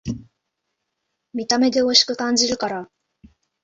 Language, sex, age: Japanese, female, 19-29